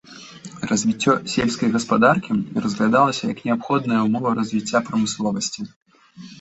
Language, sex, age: Belarusian, male, 30-39